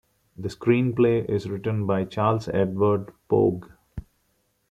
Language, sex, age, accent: English, male, 19-29, India and South Asia (India, Pakistan, Sri Lanka)